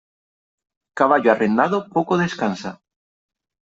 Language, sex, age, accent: Spanish, male, 19-29, España: Centro-Sur peninsular (Madrid, Toledo, Castilla-La Mancha)